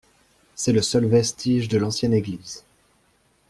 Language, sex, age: French, male, 19-29